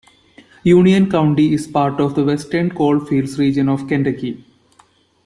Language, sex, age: English, male, 19-29